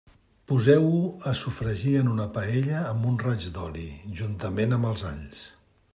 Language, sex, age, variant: Catalan, male, 60-69, Central